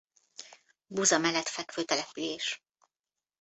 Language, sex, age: Hungarian, female, 50-59